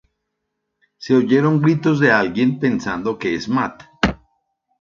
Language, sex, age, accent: Spanish, male, 60-69, Andino-Pacífico: Colombia, Perú, Ecuador, oeste de Bolivia y Venezuela andina